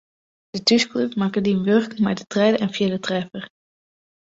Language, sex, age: Western Frisian, female, under 19